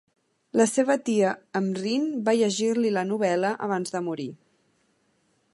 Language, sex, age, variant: Catalan, female, under 19, Central